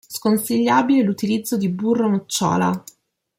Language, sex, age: Italian, female, 30-39